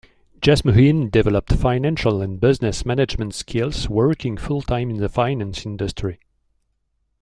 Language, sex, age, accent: English, male, 60-69, United States English